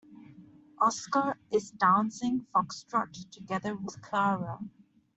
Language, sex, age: English, female, 19-29